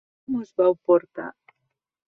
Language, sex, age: Catalan, male, 19-29